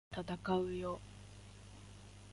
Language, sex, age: Japanese, female, 19-29